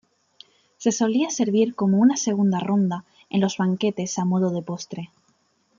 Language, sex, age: Spanish, female, 19-29